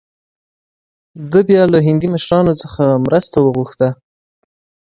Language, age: Pashto, 19-29